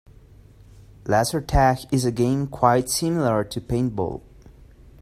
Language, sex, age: English, male, 30-39